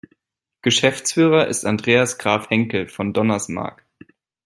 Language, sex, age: German, male, 19-29